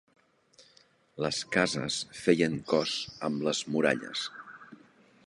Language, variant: Catalan, Central